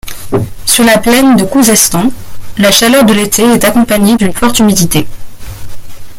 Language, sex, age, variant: French, female, 19-29, Français de métropole